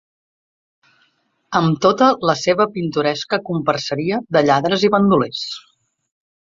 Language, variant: Catalan, Central